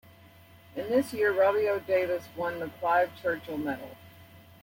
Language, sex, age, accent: English, female, 40-49, United States English